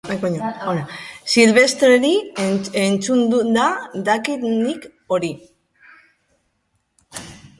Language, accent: Basque, Mendebalekoa (Araba, Bizkaia, Gipuzkoako mendebaleko herri batzuk)